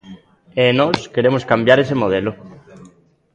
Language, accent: Galician, Atlántico (seseo e gheada)